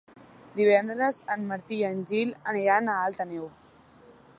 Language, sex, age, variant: Catalan, female, 19-29, Central